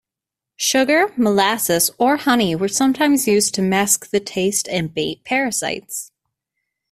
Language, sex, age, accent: English, female, 19-29, United States English